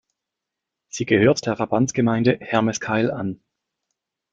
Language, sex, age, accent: German, male, 30-39, Schweizerdeutsch